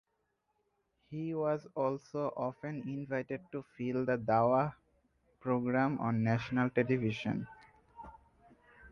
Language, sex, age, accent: English, male, 19-29, India and South Asia (India, Pakistan, Sri Lanka)